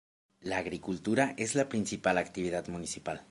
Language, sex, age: Spanish, male, 30-39